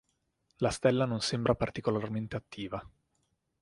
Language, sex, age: Italian, male, 19-29